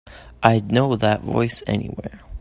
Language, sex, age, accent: English, male, under 19, United States English